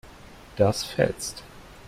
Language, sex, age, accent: German, male, 30-39, Deutschland Deutsch